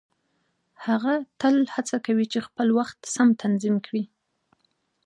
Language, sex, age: Pashto, female, 19-29